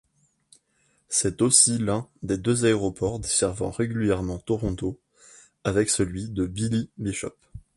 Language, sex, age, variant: French, male, 19-29, Français de métropole